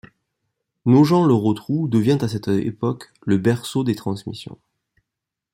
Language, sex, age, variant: French, male, 30-39, Français de métropole